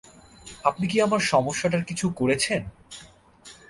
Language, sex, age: Bengali, male, 19-29